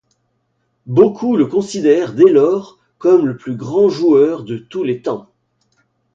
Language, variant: French, Français de métropole